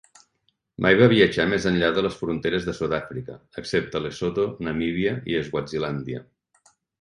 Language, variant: Catalan, Central